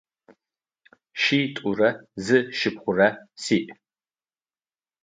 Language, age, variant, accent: Adyghe, 40-49, Адыгабзэ (Кирил, пстэумэ зэдыряе), Бжъэдыгъу (Bjeduğ)